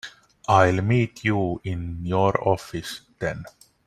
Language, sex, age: English, male, 30-39